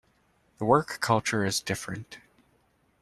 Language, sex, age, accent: English, male, 19-29, United States English